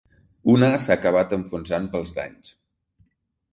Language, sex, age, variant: Catalan, male, 50-59, Central